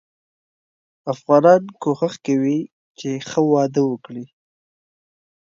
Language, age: Pashto, 19-29